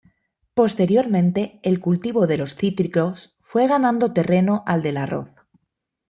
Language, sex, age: Spanish, female, 30-39